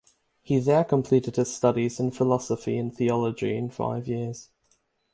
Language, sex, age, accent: English, male, 19-29, United States English; England English